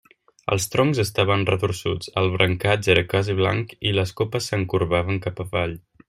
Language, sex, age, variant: Catalan, male, 19-29, Central